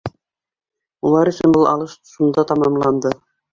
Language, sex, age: Bashkir, female, 60-69